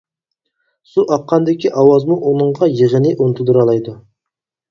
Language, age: Uyghur, 30-39